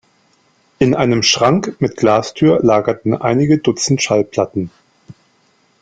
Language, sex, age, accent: German, male, 40-49, Deutschland Deutsch